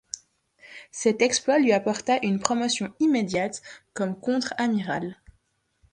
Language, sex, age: French, female, 19-29